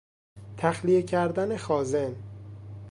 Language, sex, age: Persian, male, 19-29